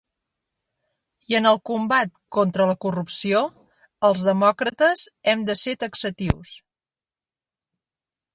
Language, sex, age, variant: Catalan, female, 40-49, Central